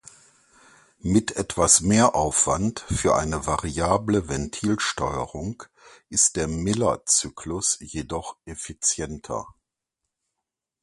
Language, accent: German, Deutschland Deutsch